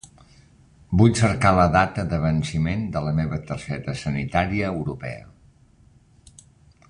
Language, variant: Catalan, Central